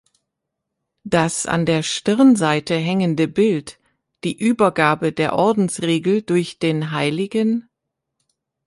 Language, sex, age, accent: German, female, 30-39, Deutschland Deutsch